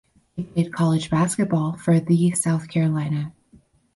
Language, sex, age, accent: English, female, 19-29, United States English